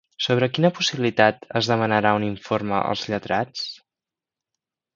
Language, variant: Catalan, Central